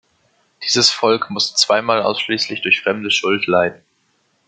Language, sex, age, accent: German, male, under 19, Deutschland Deutsch